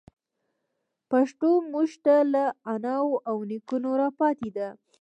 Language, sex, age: Pashto, female, 19-29